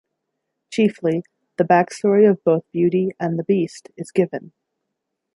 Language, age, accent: English, 30-39, United States English